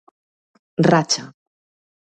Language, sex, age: Galician, female, 30-39